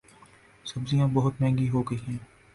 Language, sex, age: Urdu, male, 19-29